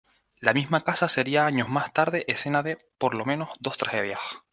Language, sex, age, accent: Spanish, male, 19-29, España: Islas Canarias